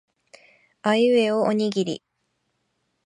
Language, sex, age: Japanese, female, 19-29